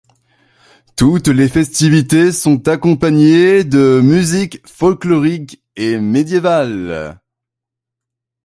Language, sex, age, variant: French, male, 19-29, Français de métropole